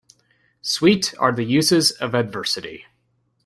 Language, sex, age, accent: English, male, 19-29, United States English